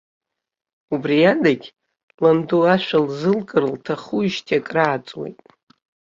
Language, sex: Abkhazian, female